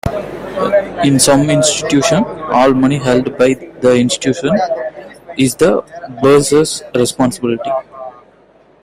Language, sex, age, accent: English, male, 19-29, India and South Asia (India, Pakistan, Sri Lanka)